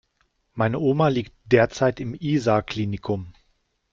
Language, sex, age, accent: German, male, 40-49, Deutschland Deutsch